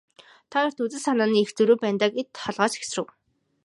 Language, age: Mongolian, 19-29